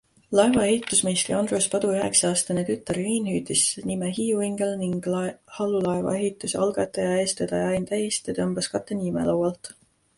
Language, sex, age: Estonian, female, 19-29